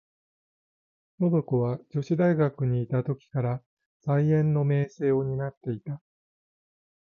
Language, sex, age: Japanese, male, 60-69